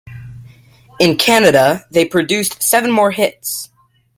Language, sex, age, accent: English, male, under 19, United States English